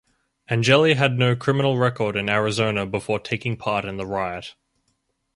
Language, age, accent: English, 19-29, Australian English